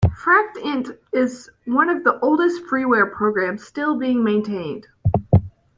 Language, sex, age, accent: English, female, under 19, United States English